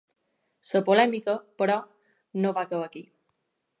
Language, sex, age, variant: Catalan, female, under 19, Balear